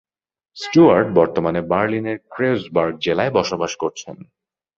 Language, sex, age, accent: Bengali, male, 30-39, চলিত